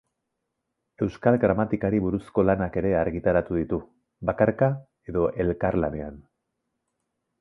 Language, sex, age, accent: Basque, male, 40-49, Erdialdekoa edo Nafarra (Gipuzkoa, Nafarroa)